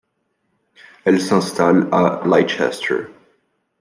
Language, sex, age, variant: French, male, 19-29, Français de métropole